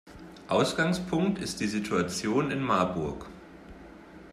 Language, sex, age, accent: German, male, 19-29, Deutschland Deutsch